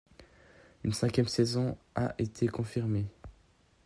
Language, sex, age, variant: French, male, under 19, Français de métropole